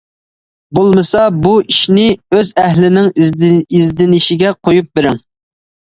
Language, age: Uyghur, 19-29